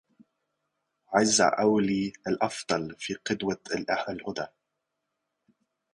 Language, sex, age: Arabic, male, 30-39